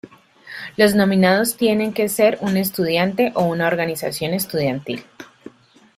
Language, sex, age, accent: Spanish, female, 30-39, Caribe: Cuba, Venezuela, Puerto Rico, República Dominicana, Panamá, Colombia caribeña, México caribeño, Costa del golfo de México